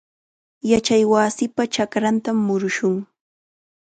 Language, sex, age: Chiquián Ancash Quechua, female, 19-29